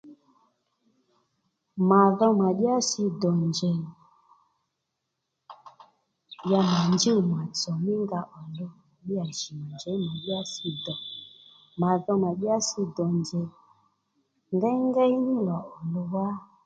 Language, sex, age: Lendu, female, 30-39